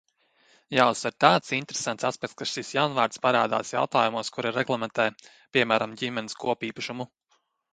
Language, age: Latvian, 30-39